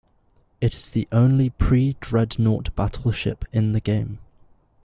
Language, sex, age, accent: English, male, 19-29, England English